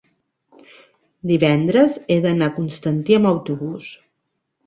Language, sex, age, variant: Catalan, female, 30-39, Central